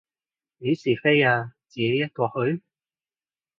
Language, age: Cantonese, 40-49